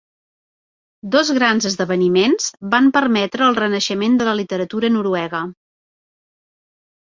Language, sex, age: Catalan, female, 40-49